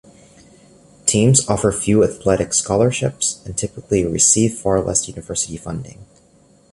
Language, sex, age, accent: English, male, 19-29, United States English